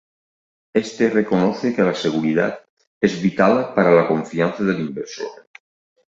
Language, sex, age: Spanish, male, 50-59